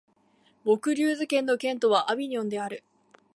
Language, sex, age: Japanese, female, 19-29